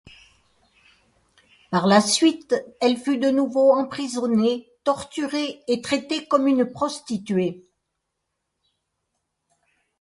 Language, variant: French, Français de métropole